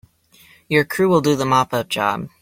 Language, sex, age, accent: English, male, 19-29, United States English